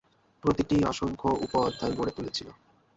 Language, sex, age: Bengali, male, 19-29